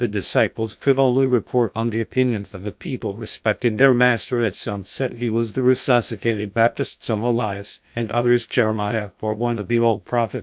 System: TTS, GlowTTS